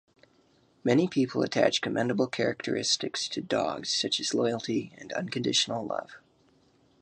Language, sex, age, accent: English, male, under 19, United States English